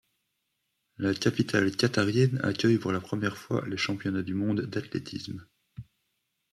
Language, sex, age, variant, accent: French, male, 30-39, Français d'Europe, Français de Belgique